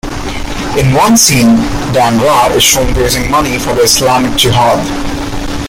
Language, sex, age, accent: English, male, 19-29, India and South Asia (India, Pakistan, Sri Lanka)